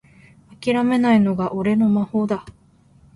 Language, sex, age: Japanese, female, 19-29